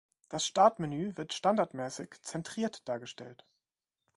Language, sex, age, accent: German, male, 19-29, Deutschland Deutsch